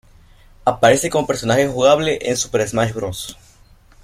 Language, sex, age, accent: Spanish, male, under 19, México